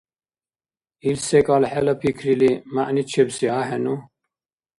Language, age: Dargwa, 50-59